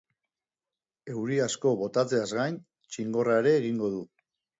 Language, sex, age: Basque, male, 40-49